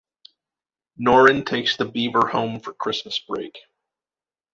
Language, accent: English, United States English